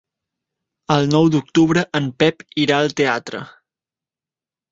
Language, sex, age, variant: Catalan, male, 19-29, Central